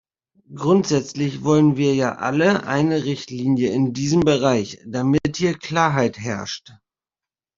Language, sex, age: German, male, 30-39